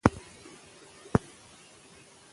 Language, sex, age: Pashto, female, 19-29